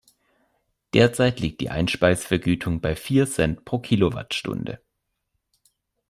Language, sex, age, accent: German, male, 19-29, Deutschland Deutsch